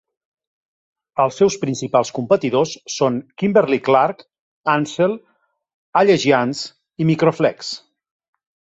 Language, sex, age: Catalan, male, 40-49